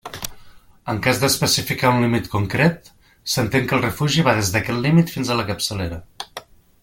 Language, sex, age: Catalan, male, 40-49